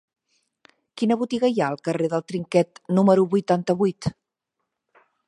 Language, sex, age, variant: Catalan, female, 50-59, Central